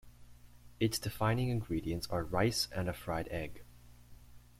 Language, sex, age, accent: English, male, under 19, Canadian English